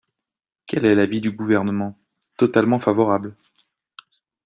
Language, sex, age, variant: French, male, 19-29, Français de métropole